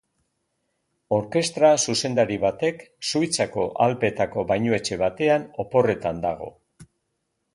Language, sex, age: Basque, male, 60-69